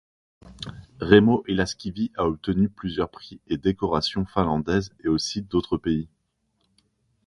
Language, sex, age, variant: French, male, 19-29, Français de métropole